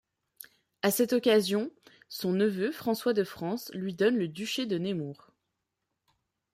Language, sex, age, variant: French, female, 19-29, Français de métropole